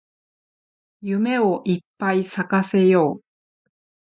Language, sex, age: Japanese, female, 40-49